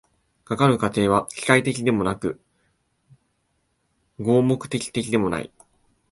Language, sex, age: Japanese, male, 19-29